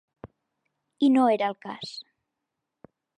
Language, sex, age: Catalan, female, 19-29